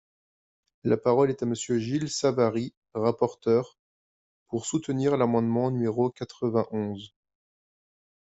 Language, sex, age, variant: French, male, 30-39, Français de métropole